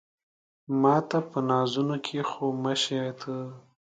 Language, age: Pashto, 19-29